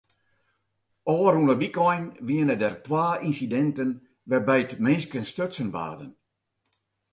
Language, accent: Western Frisian, Klaaifrysk